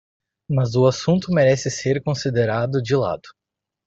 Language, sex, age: Portuguese, male, 19-29